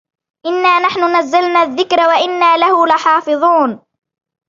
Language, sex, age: Arabic, female, 19-29